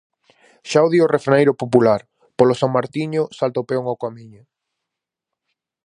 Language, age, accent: Galician, 19-29, Normativo (estándar)